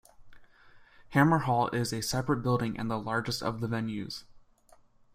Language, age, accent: English, 19-29, United States English